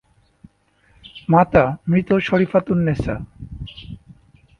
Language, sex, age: Bengali, male, 19-29